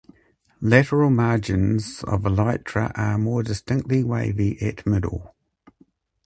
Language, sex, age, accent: English, male, 60-69, New Zealand English